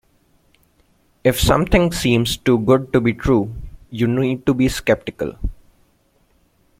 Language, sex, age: English, male, 19-29